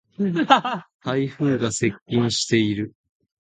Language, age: Japanese, 19-29